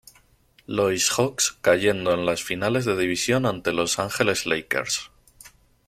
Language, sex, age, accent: Spanish, male, 19-29, España: Centro-Sur peninsular (Madrid, Toledo, Castilla-La Mancha)